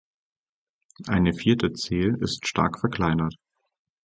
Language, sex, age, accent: German, male, 30-39, Deutschland Deutsch